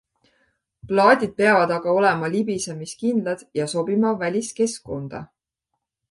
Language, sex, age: Estonian, female, 30-39